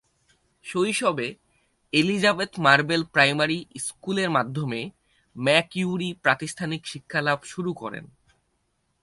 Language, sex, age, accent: Bengali, male, 19-29, Bengali